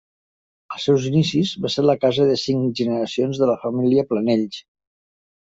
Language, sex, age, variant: Catalan, male, 50-59, Nord-Occidental